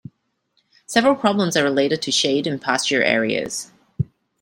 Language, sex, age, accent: English, female, 30-39, Australian English